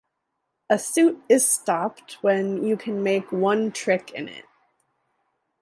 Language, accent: English, United States English